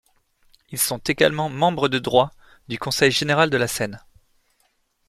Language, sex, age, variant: French, male, 30-39, Français de métropole